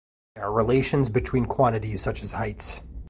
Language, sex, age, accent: English, male, 19-29, United States English